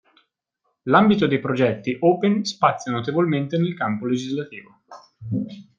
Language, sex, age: Italian, male, 19-29